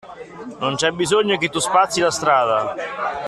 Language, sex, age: Italian, male, 30-39